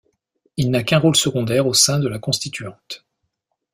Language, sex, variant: French, male, Français de métropole